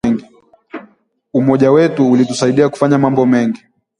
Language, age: Swahili, 19-29